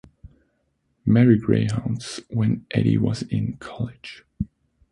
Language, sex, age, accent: English, male, 19-29, German English